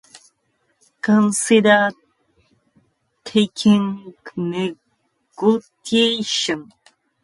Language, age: English, 19-29